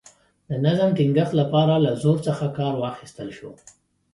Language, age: Pashto, 30-39